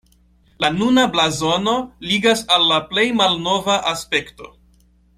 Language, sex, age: Esperanto, male, 19-29